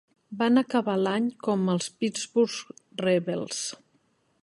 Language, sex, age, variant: Catalan, female, 50-59, Central